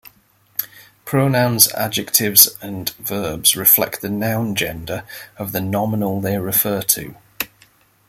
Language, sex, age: English, male, 40-49